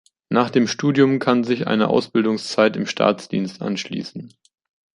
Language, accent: German, Deutschland Deutsch